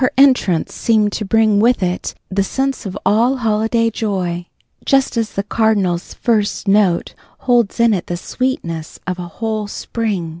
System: none